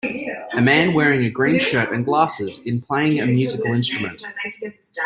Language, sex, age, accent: English, male, 30-39, Australian English